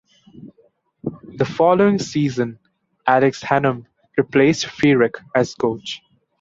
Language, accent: English, India and South Asia (India, Pakistan, Sri Lanka)